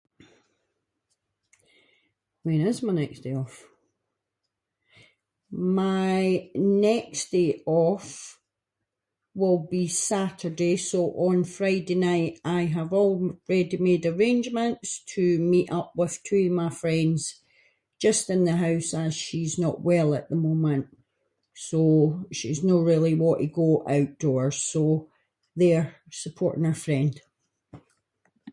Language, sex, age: Scots, female, 50-59